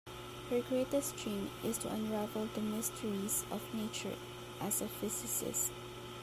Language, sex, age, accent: English, female, 19-29, Filipino